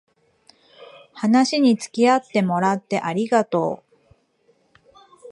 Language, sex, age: Japanese, female, 30-39